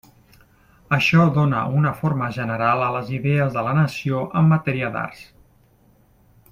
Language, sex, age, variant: Catalan, male, 40-49, Central